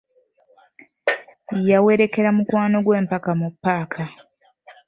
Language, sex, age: Ganda, female, 19-29